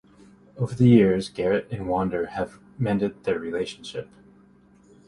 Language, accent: English, United States English